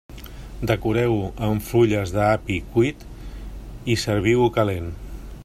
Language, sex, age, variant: Catalan, male, 50-59, Central